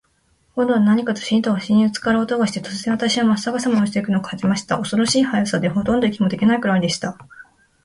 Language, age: Japanese, 19-29